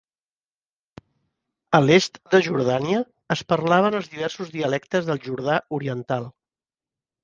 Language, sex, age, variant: Catalan, male, 50-59, Central